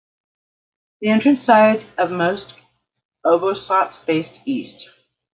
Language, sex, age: English, female, 50-59